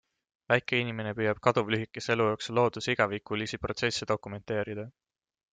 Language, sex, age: Estonian, male, 19-29